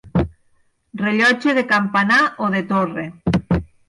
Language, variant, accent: Catalan, Nord-Occidental, nord-occidental